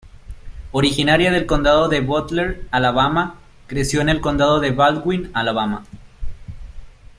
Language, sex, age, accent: Spanish, male, 19-29, México